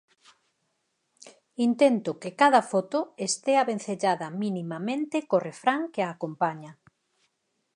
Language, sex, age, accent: Galician, female, 50-59, Normativo (estándar)